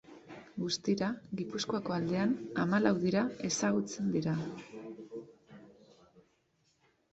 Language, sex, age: Basque, female, 30-39